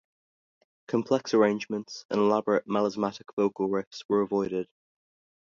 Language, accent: English, United States English